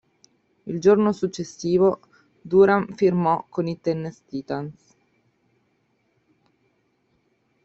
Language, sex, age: Italian, female, 30-39